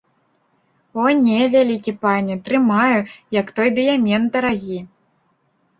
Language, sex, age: Belarusian, female, 19-29